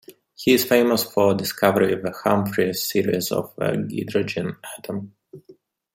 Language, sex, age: English, male, 30-39